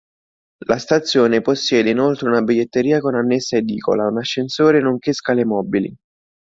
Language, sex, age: Italian, male, 19-29